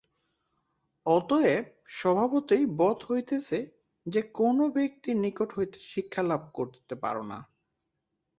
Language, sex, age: Bengali, male, 19-29